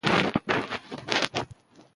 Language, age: Pashto, 19-29